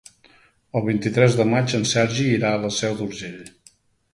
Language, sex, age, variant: Catalan, male, 50-59, Central